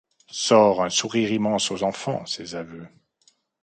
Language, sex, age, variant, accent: French, male, 40-49, Français d'Europe, Français de Suisse